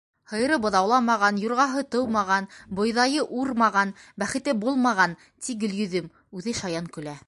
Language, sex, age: Bashkir, female, 30-39